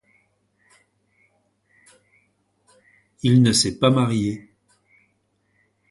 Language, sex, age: French, male, 60-69